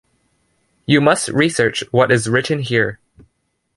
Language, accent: English, Canadian English